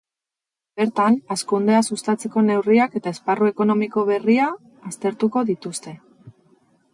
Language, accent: Basque, Erdialdekoa edo Nafarra (Gipuzkoa, Nafarroa)